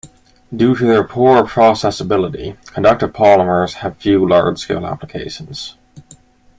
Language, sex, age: English, male, 19-29